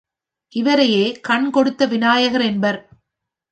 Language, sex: Tamil, female